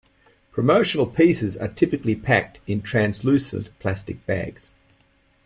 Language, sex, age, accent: English, male, 60-69, Australian English